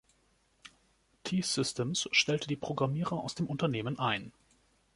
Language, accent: German, Deutschland Deutsch